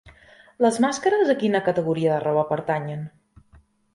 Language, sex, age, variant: Catalan, female, 30-39, Central